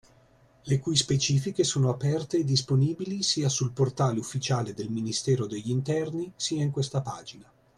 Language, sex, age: Italian, male, 30-39